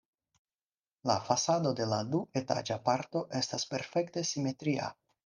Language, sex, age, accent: Esperanto, male, 19-29, Internacia